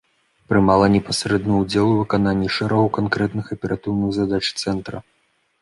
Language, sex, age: Belarusian, male, 30-39